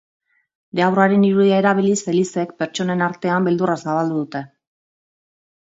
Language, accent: Basque, Mendebalekoa (Araba, Bizkaia, Gipuzkoako mendebaleko herri batzuk)